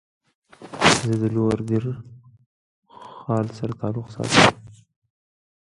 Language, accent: English, United States English